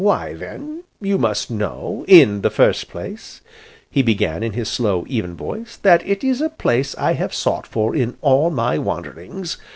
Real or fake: real